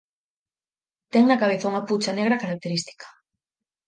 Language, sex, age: Galician, female, 19-29